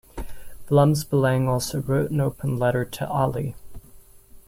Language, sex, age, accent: English, male, 19-29, United States English